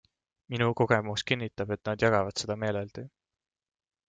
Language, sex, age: Estonian, male, 19-29